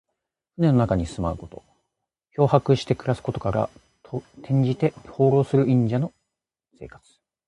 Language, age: Japanese, 30-39